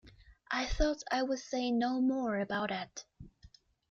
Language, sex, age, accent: English, female, 30-39, United States English